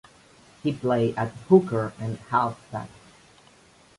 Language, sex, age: English, male, 30-39